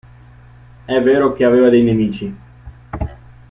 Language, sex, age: Italian, male, 19-29